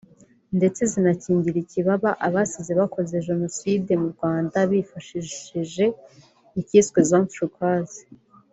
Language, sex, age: Kinyarwanda, female, under 19